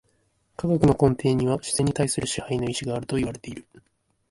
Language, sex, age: Japanese, male, under 19